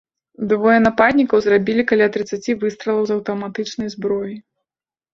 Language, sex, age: Belarusian, female, 30-39